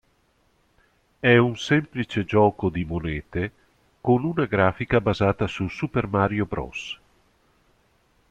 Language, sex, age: Italian, male, 50-59